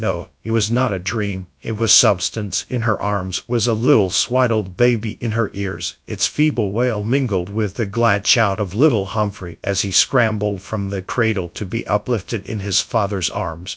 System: TTS, GradTTS